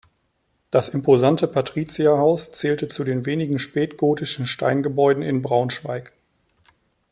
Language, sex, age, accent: German, male, 30-39, Deutschland Deutsch